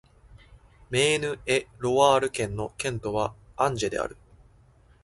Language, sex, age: Japanese, male, 19-29